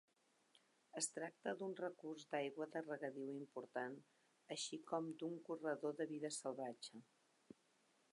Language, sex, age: Catalan, female, 50-59